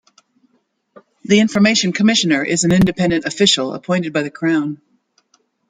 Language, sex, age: English, female, 70-79